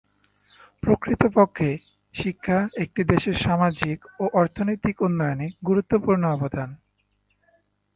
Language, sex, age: Bengali, male, 19-29